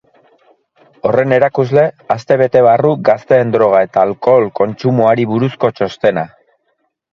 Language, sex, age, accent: Basque, male, 40-49, Mendebalekoa (Araba, Bizkaia, Gipuzkoako mendebaleko herri batzuk)